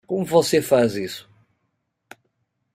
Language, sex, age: Portuguese, male, 50-59